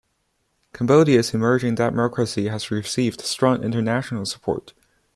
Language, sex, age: English, male, under 19